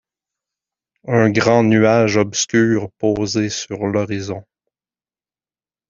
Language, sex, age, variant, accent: French, male, 30-39, Français d'Amérique du Nord, Français du Canada